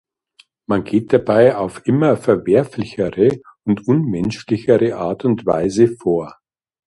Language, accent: German, Deutschland Deutsch